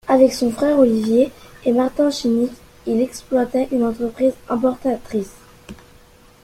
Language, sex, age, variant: French, female, under 19, Français de métropole